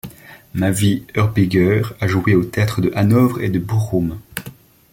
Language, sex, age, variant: French, male, 19-29, Français de métropole